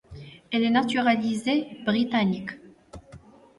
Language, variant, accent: French, Français du nord de l'Afrique, Français du Maroc